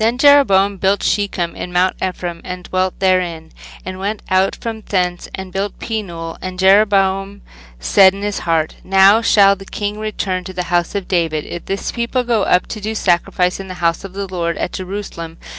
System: none